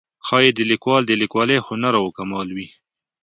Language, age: Pashto, 30-39